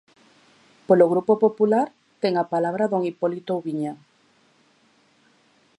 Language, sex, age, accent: Galician, female, 40-49, Atlántico (seseo e gheada)